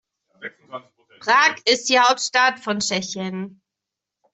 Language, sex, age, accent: German, female, 30-39, Deutschland Deutsch